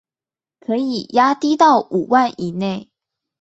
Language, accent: Chinese, 出生地：桃園市